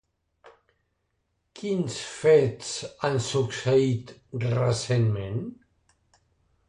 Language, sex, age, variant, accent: Catalan, male, 70-79, Central, central